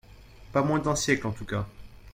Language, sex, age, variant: French, male, 19-29, Français de métropole